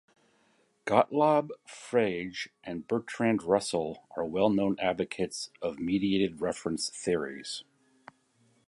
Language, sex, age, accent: English, male, 50-59, United States English